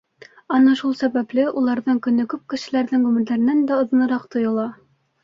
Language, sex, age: Bashkir, female, under 19